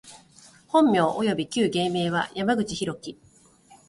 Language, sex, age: Japanese, female, 30-39